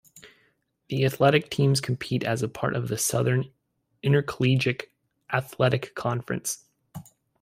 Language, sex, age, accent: English, male, 19-29, United States English